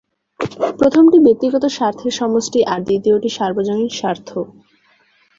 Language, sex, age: Bengali, female, under 19